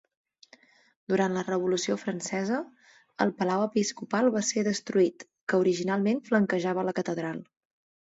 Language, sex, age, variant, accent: Catalan, female, 30-39, Central, central; estàndard